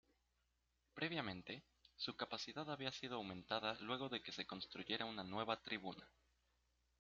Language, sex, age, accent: Spanish, male, 19-29, México